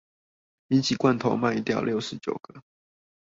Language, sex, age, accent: Chinese, male, under 19, 出生地：新北市